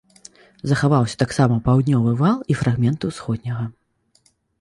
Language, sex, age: Belarusian, female, 19-29